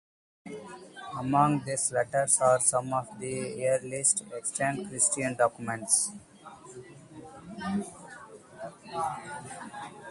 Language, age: English, 19-29